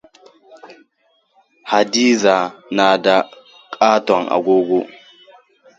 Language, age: Hausa, 19-29